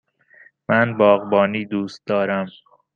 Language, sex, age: Persian, male, 19-29